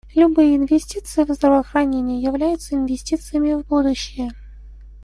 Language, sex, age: Russian, male, 19-29